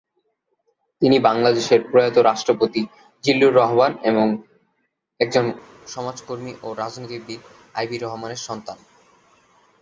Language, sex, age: Bengali, male, under 19